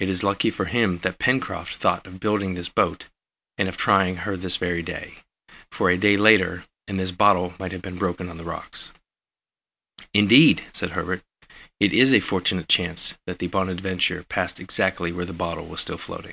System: none